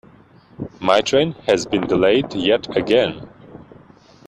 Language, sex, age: English, male, 30-39